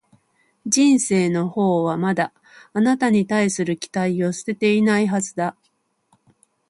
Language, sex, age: Japanese, female, 40-49